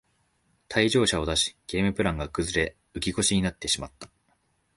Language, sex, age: Japanese, male, 19-29